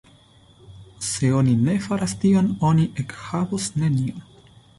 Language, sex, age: Esperanto, male, 19-29